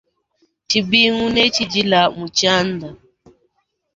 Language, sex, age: Luba-Lulua, female, 19-29